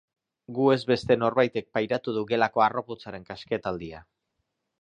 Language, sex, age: Basque, male, 30-39